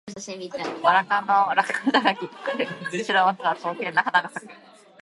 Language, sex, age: Japanese, female, 19-29